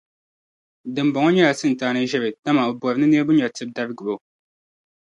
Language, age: Dagbani, 19-29